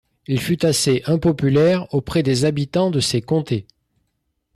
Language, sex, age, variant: French, male, 50-59, Français de métropole